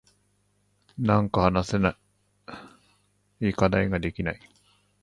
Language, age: Japanese, 50-59